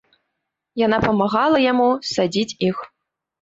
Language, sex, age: Belarusian, female, 19-29